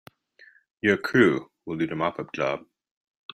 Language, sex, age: English, male, 30-39